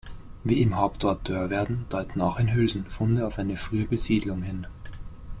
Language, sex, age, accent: German, male, 19-29, Österreichisches Deutsch